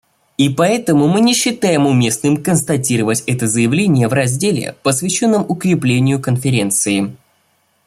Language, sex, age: Russian, male, under 19